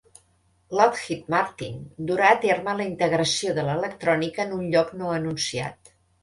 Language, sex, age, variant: Catalan, female, 60-69, Central